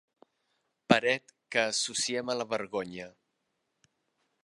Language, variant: Catalan, Nord-Occidental